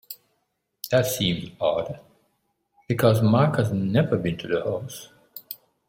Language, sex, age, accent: English, male, 50-59, West Indies and Bermuda (Bahamas, Bermuda, Jamaica, Trinidad)